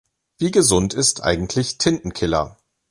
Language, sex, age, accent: German, male, 40-49, Deutschland Deutsch